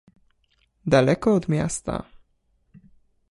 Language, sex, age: Polish, male, 19-29